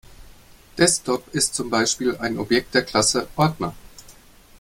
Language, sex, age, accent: German, male, 40-49, Deutschland Deutsch